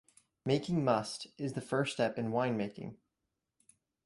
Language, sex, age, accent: English, male, under 19, United States English